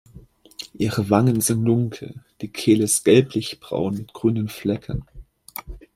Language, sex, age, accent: German, male, under 19, Deutschland Deutsch